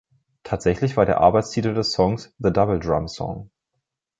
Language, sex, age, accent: German, male, 19-29, Deutschland Deutsch